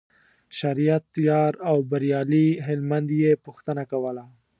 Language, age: Pashto, 30-39